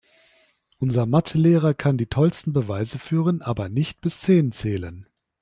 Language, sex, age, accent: German, male, 30-39, Deutschland Deutsch